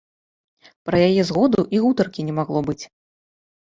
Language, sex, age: Belarusian, female, 19-29